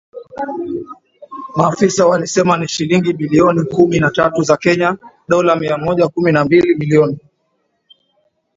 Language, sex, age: Swahili, male, 19-29